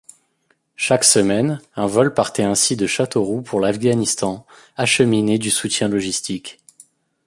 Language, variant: French, Français de métropole